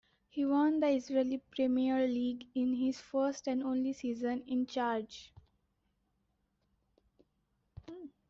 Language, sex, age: English, female, under 19